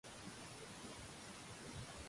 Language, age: Cantonese, 19-29